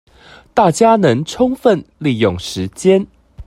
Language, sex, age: Chinese, male, 19-29